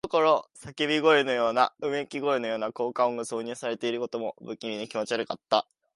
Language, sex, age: Japanese, male, 19-29